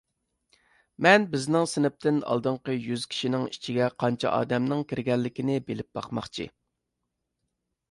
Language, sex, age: Uyghur, male, 30-39